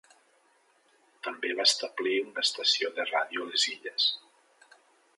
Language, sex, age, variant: Catalan, male, 50-59, Central